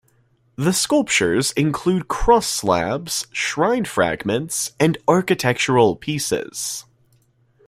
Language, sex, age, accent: English, male, under 19, United States English